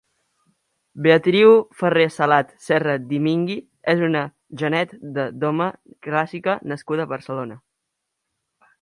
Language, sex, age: Catalan, male, 40-49